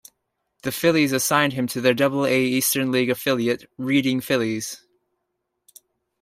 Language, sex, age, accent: English, male, 19-29, Canadian English